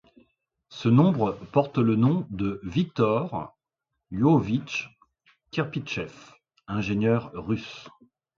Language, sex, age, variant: French, male, 50-59, Français de métropole